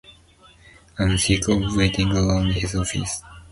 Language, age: English, 19-29